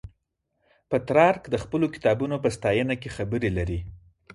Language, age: Pashto, 19-29